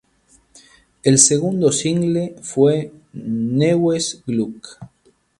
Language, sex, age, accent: Spanish, male, 40-49, Rioplatense: Argentina, Uruguay, este de Bolivia, Paraguay